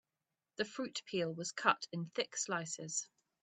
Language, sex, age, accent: English, female, 19-29, England English